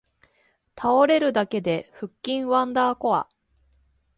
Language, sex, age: Japanese, female, 30-39